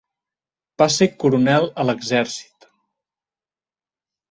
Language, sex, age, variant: Catalan, male, 19-29, Central